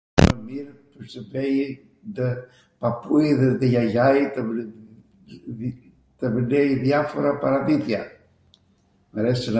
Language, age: Arvanitika Albanian, 70-79